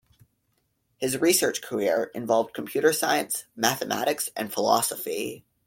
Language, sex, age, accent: English, male, under 19, Canadian English